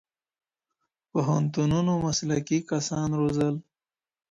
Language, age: Pashto, 19-29